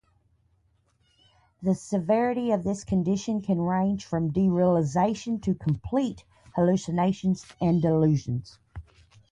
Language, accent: English, United States English